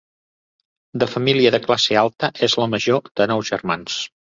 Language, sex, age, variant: Catalan, male, 60-69, Central